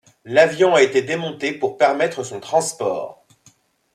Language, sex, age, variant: French, male, 30-39, Français de métropole